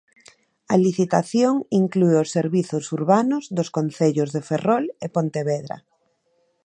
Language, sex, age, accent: Galician, female, 30-39, Normativo (estándar)